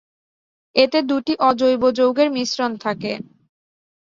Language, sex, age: Bengali, female, 19-29